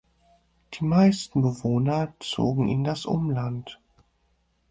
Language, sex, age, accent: German, male, 19-29, Deutschland Deutsch